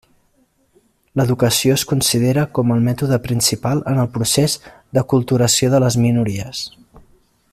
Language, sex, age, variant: Catalan, male, 30-39, Central